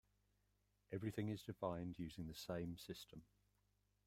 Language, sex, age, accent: English, male, 50-59, England English